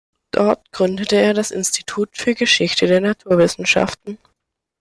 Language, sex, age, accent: German, male, under 19, Deutschland Deutsch